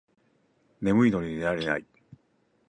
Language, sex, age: Japanese, male, 40-49